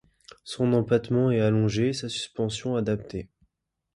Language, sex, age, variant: French, male, 19-29, Français de métropole